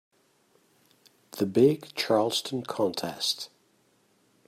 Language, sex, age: English, male, 40-49